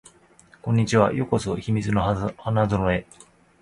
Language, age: Japanese, 30-39